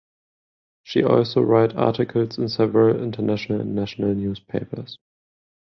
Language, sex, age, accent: English, male, 19-29, German